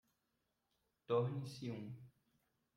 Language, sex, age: Portuguese, male, 19-29